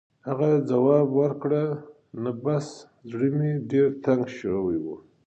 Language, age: Pashto, 40-49